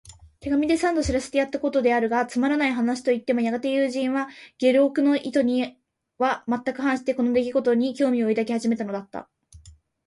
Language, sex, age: Japanese, female, under 19